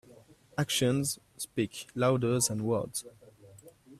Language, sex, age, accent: English, male, 19-29, England English